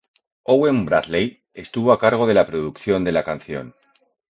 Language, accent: Spanish, España: Norte peninsular (Asturias, Castilla y León, Cantabria, País Vasco, Navarra, Aragón, La Rioja, Guadalajara, Cuenca)